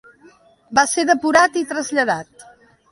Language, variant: Catalan, Central